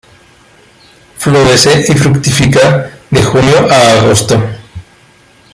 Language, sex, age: Spanish, male, 19-29